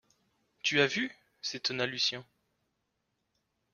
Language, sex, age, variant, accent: French, male, 19-29, Français d'Europe, Français de Suisse